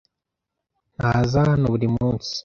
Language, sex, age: Kinyarwanda, male, under 19